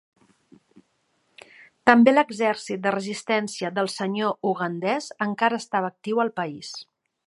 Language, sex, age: Catalan, female, 50-59